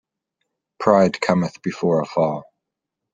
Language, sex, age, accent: English, male, 30-39, United States English